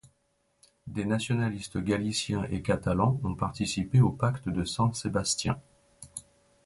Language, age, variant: French, 40-49, Français des départements et régions d'outre-mer